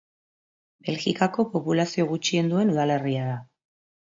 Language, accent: Basque, Mendebalekoa (Araba, Bizkaia, Gipuzkoako mendebaleko herri batzuk)